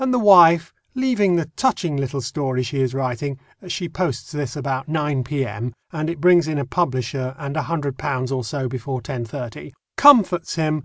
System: none